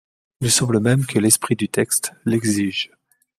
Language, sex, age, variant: French, male, 40-49, Français de métropole